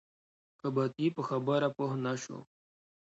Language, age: Pashto, 30-39